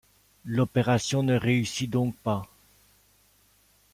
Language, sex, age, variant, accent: French, male, 50-59, Français d'Europe, Français de Belgique